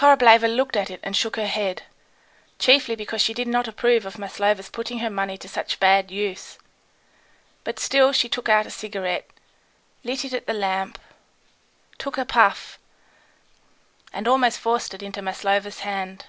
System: none